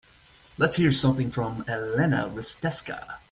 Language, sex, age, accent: English, male, 40-49, United States English